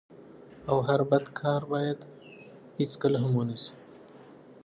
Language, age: Pashto, 30-39